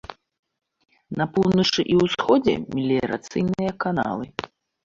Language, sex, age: Belarusian, female, 40-49